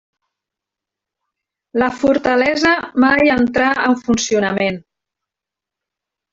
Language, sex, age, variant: Catalan, female, 40-49, Central